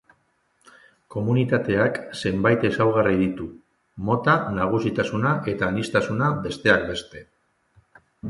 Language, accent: Basque, Mendebalekoa (Araba, Bizkaia, Gipuzkoako mendebaleko herri batzuk)